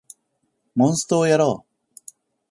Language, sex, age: Japanese, male, 50-59